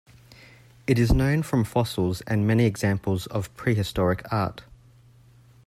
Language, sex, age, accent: English, male, 30-39, Australian English